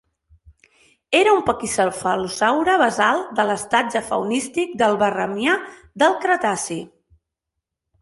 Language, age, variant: Catalan, under 19, Central